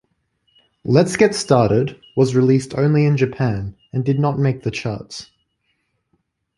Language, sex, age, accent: English, male, 19-29, Australian English